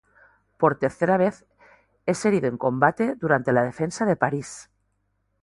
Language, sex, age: Spanish, female, 40-49